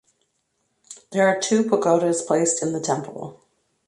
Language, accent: English, United States English